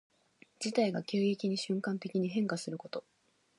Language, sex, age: Japanese, female, 19-29